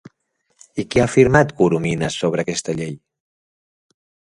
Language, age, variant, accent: Catalan, 40-49, Central, central